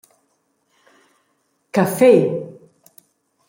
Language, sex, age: Romansh, female, 40-49